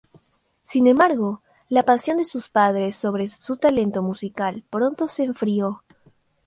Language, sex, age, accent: Spanish, female, under 19, Peru